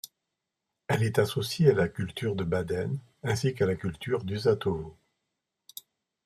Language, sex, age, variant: French, male, 60-69, Français de métropole